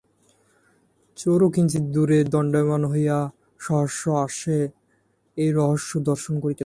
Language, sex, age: Bengali, male, 19-29